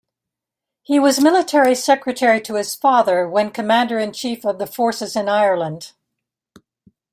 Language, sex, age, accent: English, female, 70-79, United States English